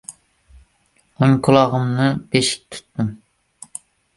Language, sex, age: Uzbek, male, under 19